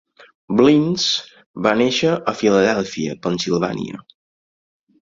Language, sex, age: Catalan, male, 50-59